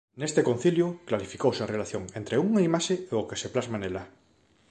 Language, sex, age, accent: Galician, male, 30-39, Normativo (estándar)